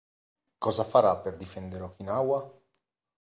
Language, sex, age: Italian, male, 40-49